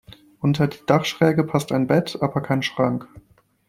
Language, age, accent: German, 19-29, Deutschland Deutsch